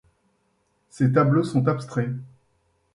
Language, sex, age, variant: French, male, 30-39, Français de métropole